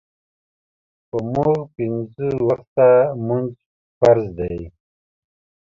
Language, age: Pashto, 40-49